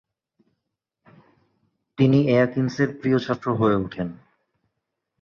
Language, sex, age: Bengali, male, 19-29